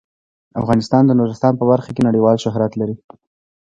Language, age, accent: Pashto, 19-29, معیاري پښتو